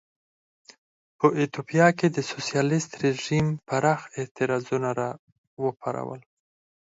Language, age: Pashto, 30-39